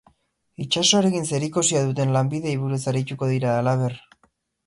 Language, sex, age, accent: Basque, male, 19-29, Erdialdekoa edo Nafarra (Gipuzkoa, Nafarroa)